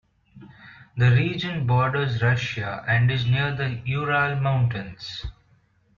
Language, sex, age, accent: English, male, 19-29, India and South Asia (India, Pakistan, Sri Lanka)